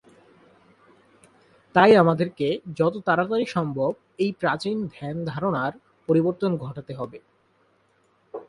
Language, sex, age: Bengali, male, 19-29